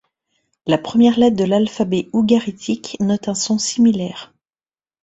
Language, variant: French, Français de métropole